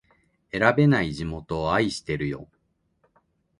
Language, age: Japanese, 40-49